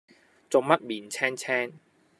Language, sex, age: Cantonese, male, 30-39